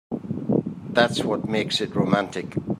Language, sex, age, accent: English, male, 70-79, Welsh English